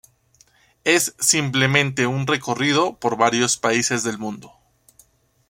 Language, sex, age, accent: Spanish, male, 19-29, Andino-Pacífico: Colombia, Perú, Ecuador, oeste de Bolivia y Venezuela andina